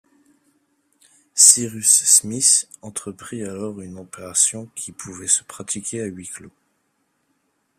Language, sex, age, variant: French, male, 19-29, Français de métropole